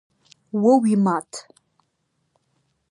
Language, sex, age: Adyghe, female, 30-39